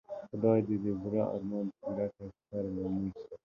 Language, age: Pashto, under 19